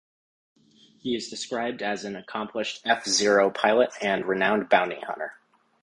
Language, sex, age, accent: English, male, 30-39, United States English